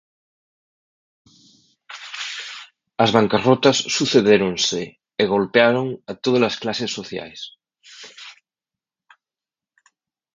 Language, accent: Galician, Central (sen gheada)